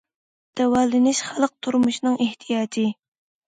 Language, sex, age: Uyghur, female, under 19